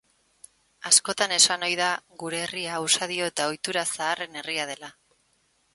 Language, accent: Basque, Erdialdekoa edo Nafarra (Gipuzkoa, Nafarroa)